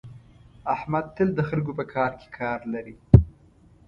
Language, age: Pashto, 19-29